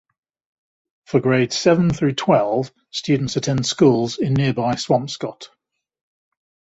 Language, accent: English, England English